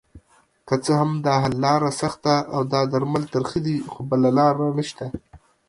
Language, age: Pashto, 19-29